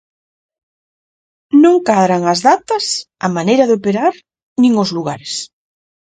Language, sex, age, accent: Galician, female, 30-39, Central (gheada); Normativo (estándar)